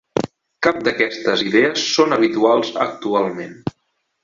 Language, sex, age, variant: Catalan, male, 19-29, Nord-Occidental